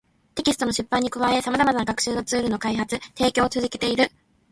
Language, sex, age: Japanese, female, 19-29